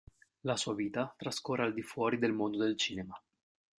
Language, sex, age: Italian, male, 19-29